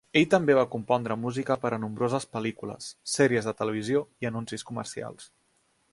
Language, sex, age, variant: Catalan, male, 30-39, Central